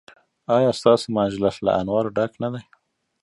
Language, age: Pashto, 30-39